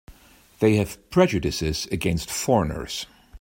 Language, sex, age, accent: English, male, 60-69, United States English